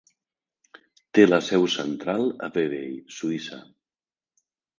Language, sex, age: Catalan, male, 50-59